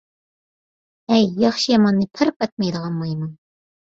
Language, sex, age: Uyghur, female, 30-39